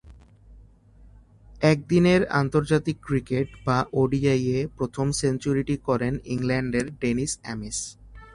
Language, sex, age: Bengali, male, 19-29